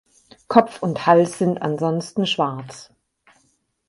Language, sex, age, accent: German, female, 50-59, Deutschland Deutsch